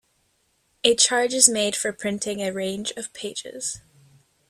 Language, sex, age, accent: English, female, 19-29, United States English